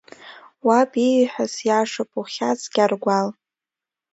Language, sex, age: Abkhazian, female, under 19